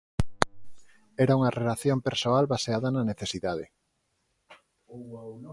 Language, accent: Galician, Atlántico (seseo e gheada)